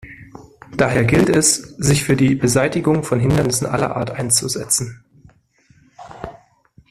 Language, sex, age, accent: German, male, 19-29, Deutschland Deutsch